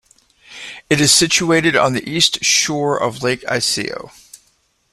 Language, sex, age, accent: English, male, 40-49, United States English